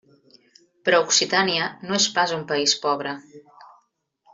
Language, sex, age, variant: Catalan, female, 40-49, Central